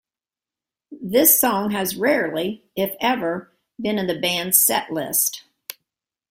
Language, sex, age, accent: English, female, 60-69, United States English